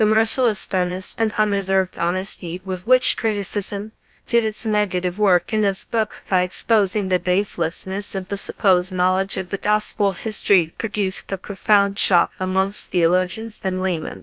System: TTS, GlowTTS